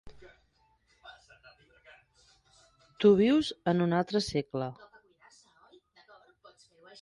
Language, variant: Catalan, Central